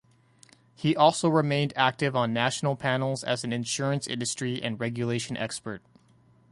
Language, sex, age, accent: English, male, 30-39, United States English